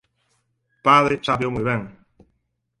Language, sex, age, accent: Galician, male, 19-29, Atlántico (seseo e gheada)